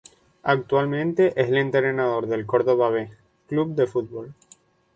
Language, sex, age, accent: Spanish, male, 19-29, España: Islas Canarias